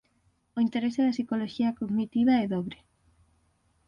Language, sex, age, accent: Galician, female, 19-29, Atlántico (seseo e gheada)